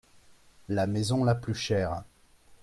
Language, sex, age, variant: French, male, 40-49, Français de métropole